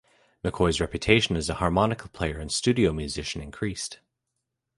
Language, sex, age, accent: English, male, 30-39, Canadian English